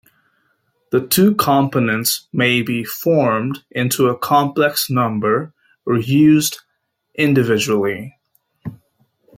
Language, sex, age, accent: English, male, 30-39, United States English